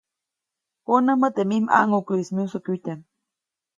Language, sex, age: Copainalá Zoque, female, 19-29